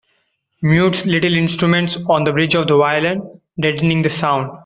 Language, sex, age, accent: English, male, 19-29, India and South Asia (India, Pakistan, Sri Lanka)